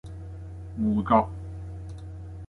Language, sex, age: Cantonese, male, 30-39